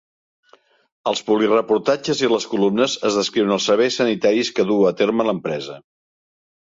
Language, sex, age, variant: Catalan, male, 60-69, Central